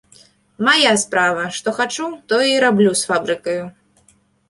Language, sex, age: Belarusian, female, 19-29